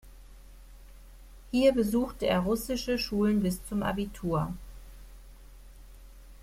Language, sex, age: German, female, 50-59